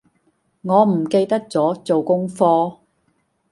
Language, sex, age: Cantonese, female, 60-69